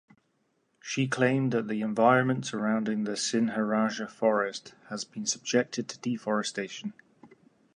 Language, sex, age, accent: English, male, 30-39, England English